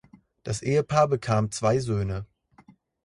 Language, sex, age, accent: German, male, 19-29, Deutschland Deutsch